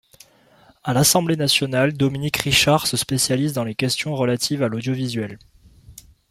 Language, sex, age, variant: French, male, 19-29, Français de métropole